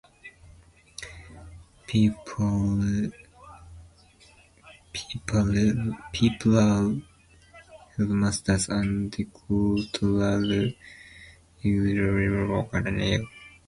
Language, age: English, 19-29